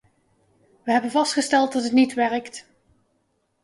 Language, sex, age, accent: Dutch, female, 30-39, Nederlands Nederlands